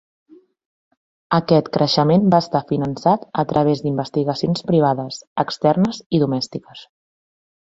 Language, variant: Catalan, Central